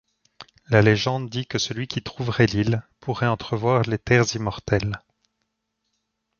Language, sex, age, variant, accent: French, male, 30-39, Français d'Europe, Français de Suisse